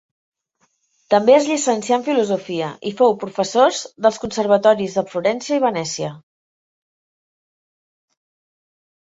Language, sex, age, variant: Catalan, female, 40-49, Central